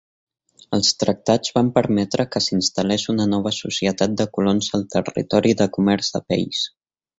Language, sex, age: Catalan, male, 19-29